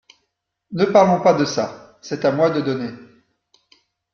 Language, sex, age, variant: French, male, 40-49, Français de métropole